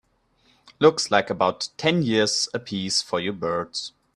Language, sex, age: English, male, 19-29